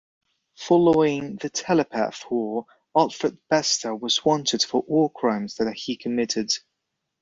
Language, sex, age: English, male, 30-39